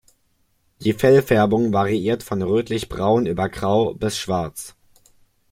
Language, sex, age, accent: German, male, under 19, Deutschland Deutsch